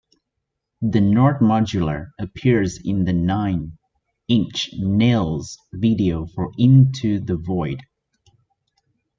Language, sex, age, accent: English, male, 19-29, United States English